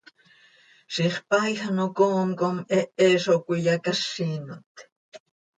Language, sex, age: Seri, female, 40-49